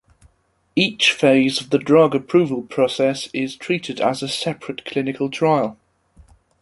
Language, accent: English, England English